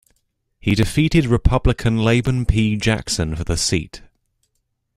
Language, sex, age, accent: English, male, under 19, England English